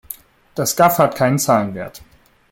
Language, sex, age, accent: German, male, 19-29, Deutschland Deutsch